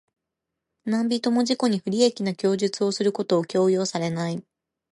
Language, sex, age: Japanese, female, 30-39